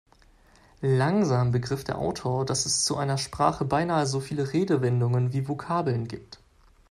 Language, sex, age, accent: German, male, 19-29, Deutschland Deutsch